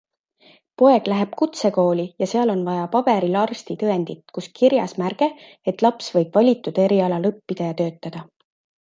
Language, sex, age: Estonian, female, 30-39